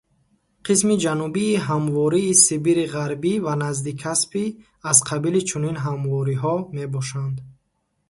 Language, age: Tajik, 19-29